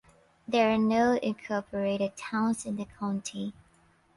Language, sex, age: English, female, 19-29